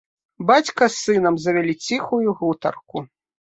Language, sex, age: Belarusian, female, 40-49